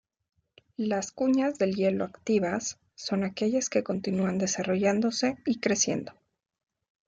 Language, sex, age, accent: Spanish, female, 30-39, México